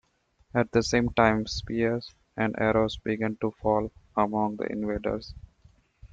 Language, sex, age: English, male, 30-39